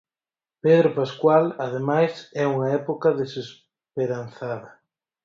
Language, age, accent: Galician, 19-29, Oriental (común en zona oriental)